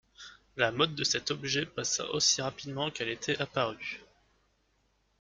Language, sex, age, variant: French, male, 19-29, Français de métropole